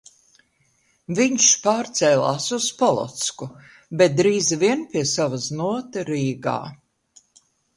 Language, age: Latvian, 80-89